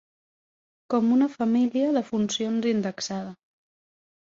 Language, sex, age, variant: Catalan, female, 19-29, Central